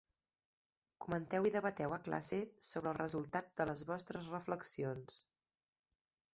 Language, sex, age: Catalan, female, 40-49